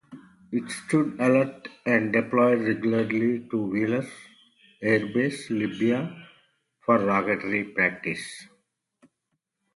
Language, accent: English, India and South Asia (India, Pakistan, Sri Lanka)